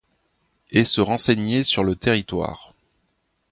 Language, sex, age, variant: French, male, 30-39, Français de métropole